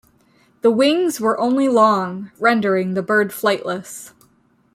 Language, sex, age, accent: English, female, 30-39, United States English